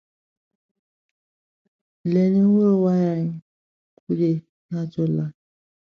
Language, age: English, 19-29